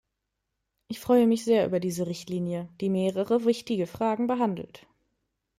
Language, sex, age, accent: German, female, 30-39, Deutschland Deutsch